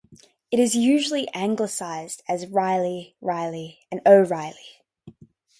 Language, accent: English, Australian English